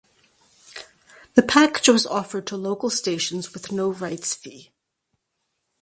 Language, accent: English, United States English